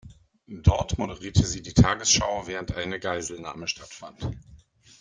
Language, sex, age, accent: German, male, 50-59, Deutschland Deutsch